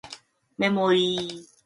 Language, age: English, 19-29